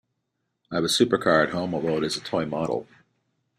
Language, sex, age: English, male, 50-59